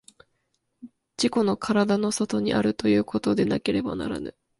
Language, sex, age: Japanese, female, 19-29